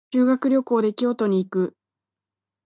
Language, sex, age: Japanese, female, under 19